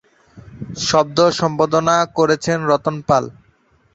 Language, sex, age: Bengali, male, 19-29